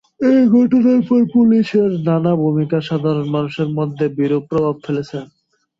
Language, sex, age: Bengali, male, 19-29